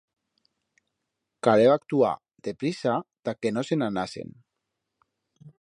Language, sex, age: Aragonese, male, 40-49